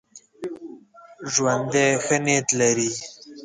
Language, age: Pashto, 19-29